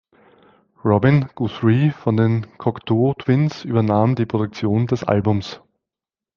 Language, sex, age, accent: German, male, 40-49, Österreichisches Deutsch